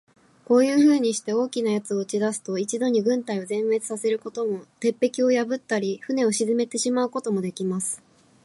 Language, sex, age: Japanese, female, 19-29